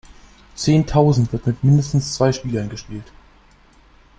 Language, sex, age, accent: German, male, under 19, Deutschland Deutsch